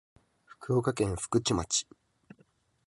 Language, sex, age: Japanese, male, 19-29